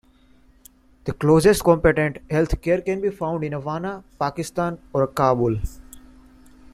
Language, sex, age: English, male, 19-29